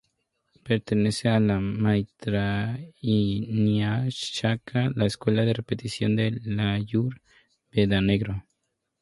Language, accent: Spanish, México